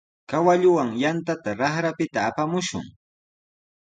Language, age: Sihuas Ancash Quechua, 19-29